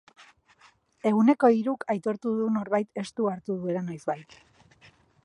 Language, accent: Basque, Erdialdekoa edo Nafarra (Gipuzkoa, Nafarroa)